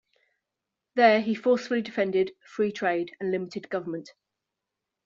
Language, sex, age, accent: English, female, 40-49, England English